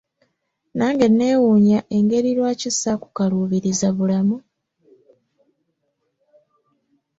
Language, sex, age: Ganda, female, 19-29